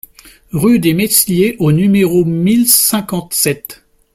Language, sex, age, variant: French, male, 40-49, Français de métropole